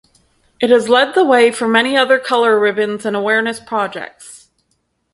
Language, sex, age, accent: English, female, 30-39, Canadian English